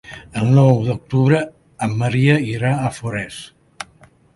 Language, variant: Catalan, Septentrional